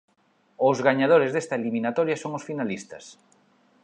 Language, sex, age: Galician, male, 40-49